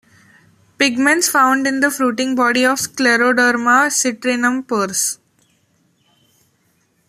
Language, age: English, 19-29